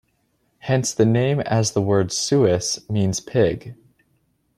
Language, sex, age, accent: English, male, 19-29, United States English